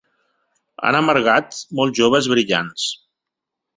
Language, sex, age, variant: Catalan, male, 40-49, Central